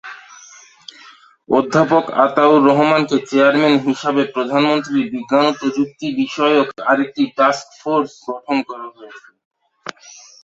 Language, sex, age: Bengali, male, 19-29